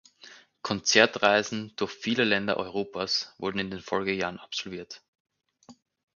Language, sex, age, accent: German, male, 19-29, Österreichisches Deutsch